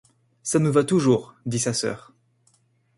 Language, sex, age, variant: French, male, 19-29, Français de métropole